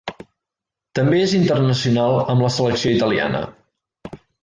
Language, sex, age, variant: Catalan, male, 40-49, Central